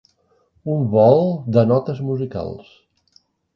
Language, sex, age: Catalan, male, 60-69